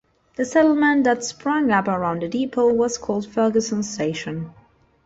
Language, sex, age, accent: English, female, 19-29, England English